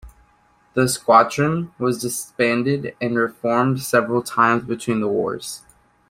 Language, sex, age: English, male, 19-29